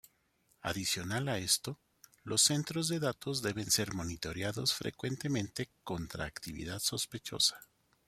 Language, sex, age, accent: Spanish, male, 50-59, México